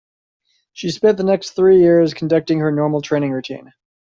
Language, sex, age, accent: English, male, 30-39, United States English